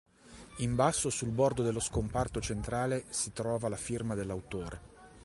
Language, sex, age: Italian, male, 40-49